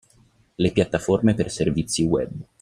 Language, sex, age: Italian, male, 30-39